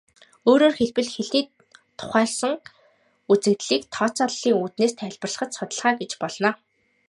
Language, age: Mongolian, 19-29